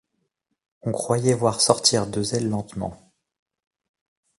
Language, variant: French, Français de métropole